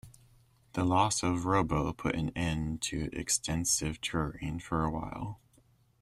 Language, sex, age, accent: English, male, 30-39, United States English